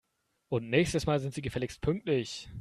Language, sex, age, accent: German, male, 19-29, Deutschland Deutsch